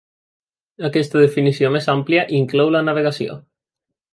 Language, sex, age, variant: Catalan, male, 19-29, Central